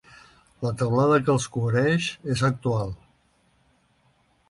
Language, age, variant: Catalan, 60-69, Central